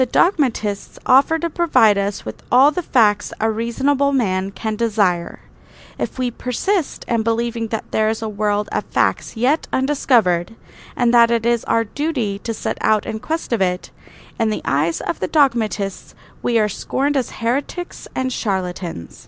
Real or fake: real